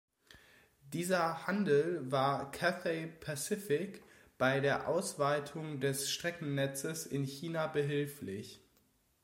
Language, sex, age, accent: German, male, 19-29, Deutschland Deutsch